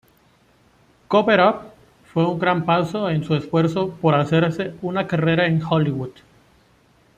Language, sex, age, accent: Spanish, male, 19-29, México